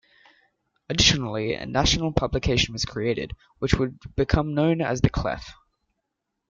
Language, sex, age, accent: English, male, under 19, Australian English